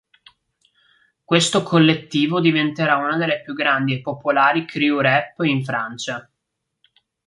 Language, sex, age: Italian, male, 19-29